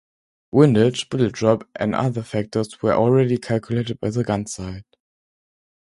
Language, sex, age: English, male, under 19